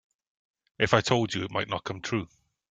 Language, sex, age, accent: English, male, 30-39, Welsh English